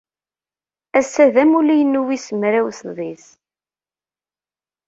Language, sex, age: Kabyle, female, 30-39